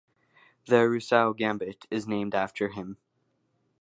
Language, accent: English, United States English